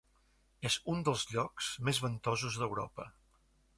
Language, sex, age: Catalan, male, 60-69